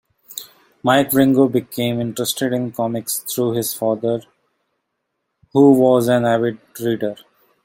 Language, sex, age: English, male, 19-29